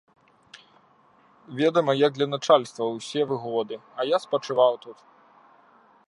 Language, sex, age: Belarusian, male, 19-29